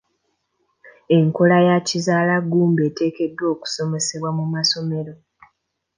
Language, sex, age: Ganda, female, 19-29